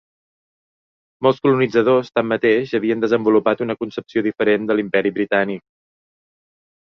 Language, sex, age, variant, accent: Catalan, male, 40-49, Balear, menorquí